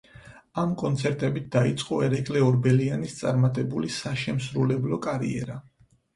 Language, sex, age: Georgian, male, 30-39